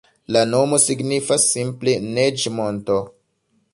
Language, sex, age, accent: Esperanto, male, 19-29, Internacia